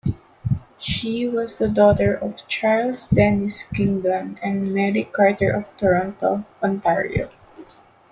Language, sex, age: English, female, under 19